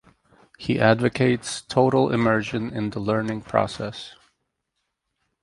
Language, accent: English, United States English